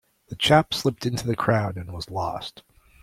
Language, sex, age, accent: English, male, 40-49, United States English